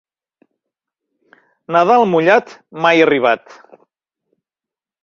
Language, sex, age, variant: Catalan, male, 60-69, Central